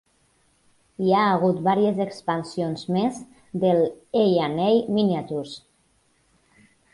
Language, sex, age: Catalan, female, 30-39